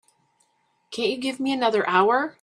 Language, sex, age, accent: English, female, 50-59, United States English